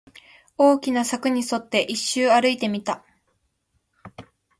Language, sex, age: Japanese, female, 19-29